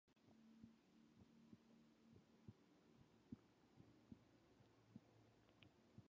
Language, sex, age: English, female, 19-29